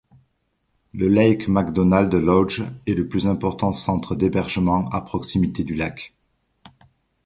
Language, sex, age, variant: French, male, 40-49, Français de métropole